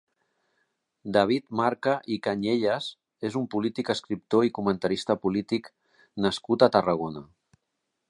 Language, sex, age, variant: Catalan, male, 40-49, Central